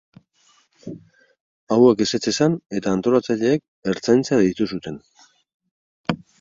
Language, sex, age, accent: Basque, male, 60-69, Mendebalekoa (Araba, Bizkaia, Gipuzkoako mendebaleko herri batzuk)